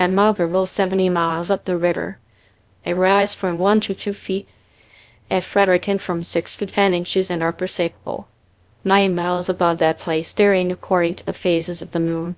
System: TTS, VITS